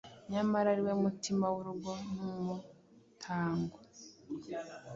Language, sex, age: Kinyarwanda, female, 19-29